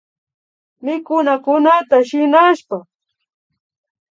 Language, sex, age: Imbabura Highland Quichua, female, 30-39